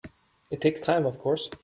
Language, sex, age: English, male, 30-39